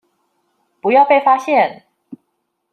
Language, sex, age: Chinese, female, 19-29